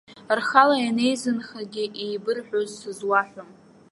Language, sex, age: Abkhazian, female, 19-29